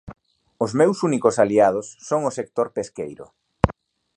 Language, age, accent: Galician, 30-39, Normativo (estándar)